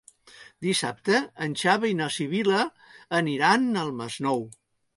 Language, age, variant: Catalan, 60-69, Central